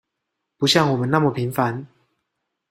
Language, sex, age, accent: Chinese, male, 30-39, 出生地：高雄市